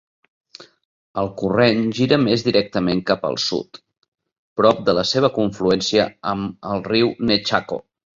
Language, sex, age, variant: Catalan, male, 40-49, Nord-Occidental